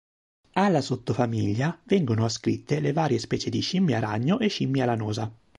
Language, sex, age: Italian, male, 30-39